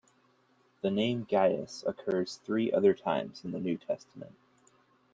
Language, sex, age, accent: English, male, 30-39, United States English